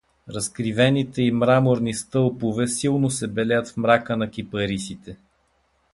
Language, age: Bulgarian, 60-69